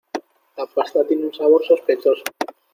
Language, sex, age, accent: Spanish, male, 19-29, España: Norte peninsular (Asturias, Castilla y León, Cantabria, País Vasco, Navarra, Aragón, La Rioja, Guadalajara, Cuenca)